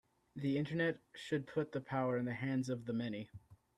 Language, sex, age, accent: English, male, 19-29, United States English